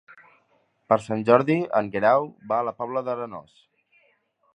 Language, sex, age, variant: Catalan, male, 19-29, Central